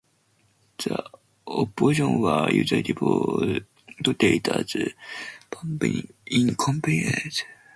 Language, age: English, under 19